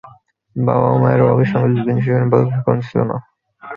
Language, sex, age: Bengali, male, 19-29